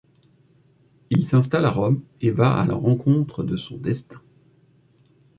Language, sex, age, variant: French, male, 30-39, Français de métropole